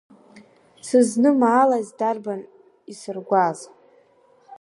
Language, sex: Abkhazian, female